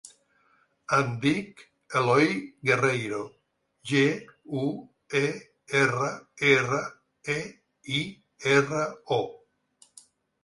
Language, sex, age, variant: Catalan, male, 60-69, Central